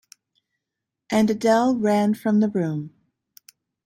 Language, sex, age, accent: English, female, 50-59, United States English